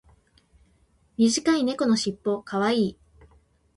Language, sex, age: Japanese, female, 19-29